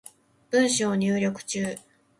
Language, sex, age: Japanese, female, 19-29